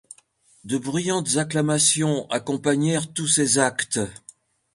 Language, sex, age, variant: French, male, 70-79, Français de métropole